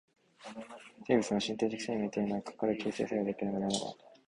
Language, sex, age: Japanese, male, 19-29